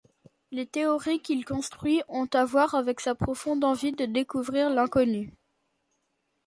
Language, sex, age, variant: French, male, 40-49, Français de métropole